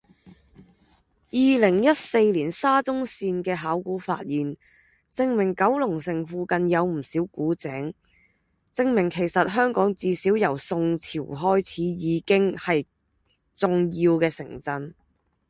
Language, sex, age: Cantonese, female, 19-29